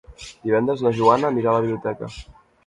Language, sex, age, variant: Catalan, male, 19-29, Central